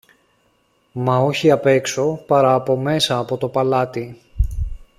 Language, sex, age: Greek, male, 40-49